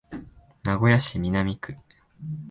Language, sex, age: Japanese, male, 19-29